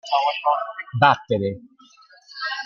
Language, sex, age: Italian, male, 50-59